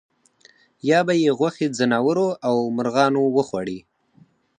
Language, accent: Pashto, معیاري پښتو